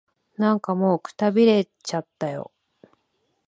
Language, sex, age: Japanese, female, 40-49